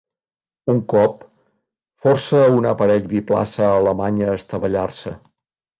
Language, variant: Catalan, Nord-Occidental